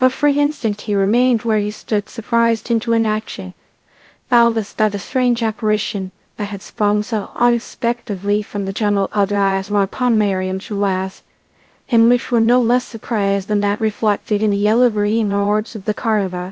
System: TTS, VITS